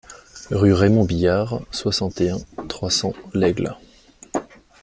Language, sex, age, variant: French, male, 30-39, Français de métropole